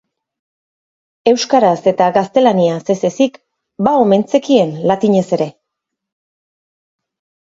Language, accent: Basque, Erdialdekoa edo Nafarra (Gipuzkoa, Nafarroa)